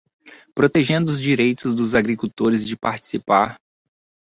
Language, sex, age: Portuguese, male, 19-29